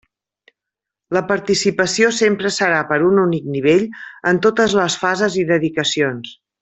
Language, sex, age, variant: Catalan, female, 50-59, Central